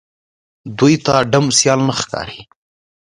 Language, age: Pashto, 19-29